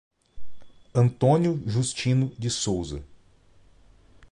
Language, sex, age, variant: Portuguese, male, 30-39, Portuguese (Brasil)